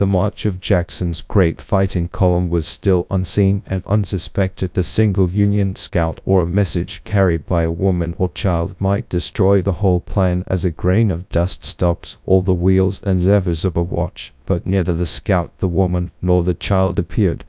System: TTS, GradTTS